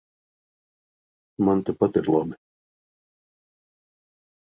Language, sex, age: Latvian, male, 40-49